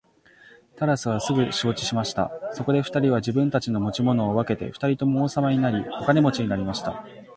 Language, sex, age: Japanese, male, 19-29